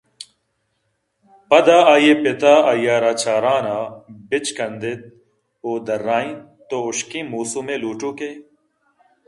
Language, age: Eastern Balochi, 30-39